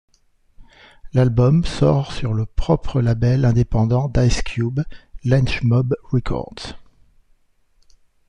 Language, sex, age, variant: French, male, 50-59, Français de métropole